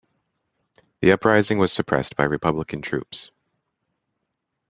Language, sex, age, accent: English, male, 30-39, United States English